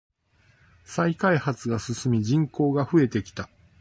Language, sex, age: Japanese, male, 40-49